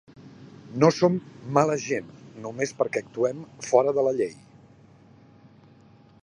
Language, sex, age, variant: Catalan, male, 50-59, Central